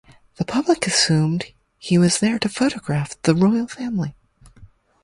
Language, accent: English, United States English